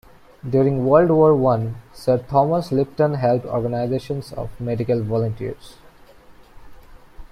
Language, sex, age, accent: English, male, 19-29, India and South Asia (India, Pakistan, Sri Lanka)